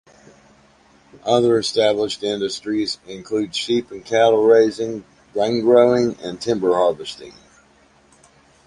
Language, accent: English, United States English